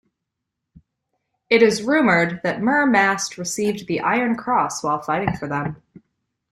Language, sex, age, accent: English, female, 19-29, United States English